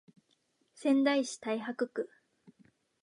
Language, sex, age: Japanese, female, 19-29